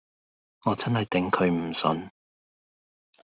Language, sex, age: Cantonese, male, 50-59